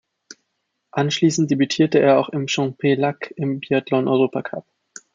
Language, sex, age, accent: German, male, 19-29, Österreichisches Deutsch